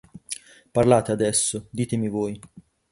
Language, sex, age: Italian, male, 19-29